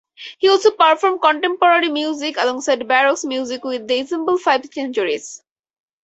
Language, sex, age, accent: English, female, 19-29, United States English